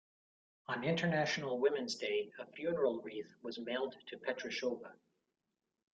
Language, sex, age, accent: English, male, 40-49, United States English